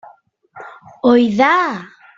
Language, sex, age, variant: Catalan, female, 40-49, Central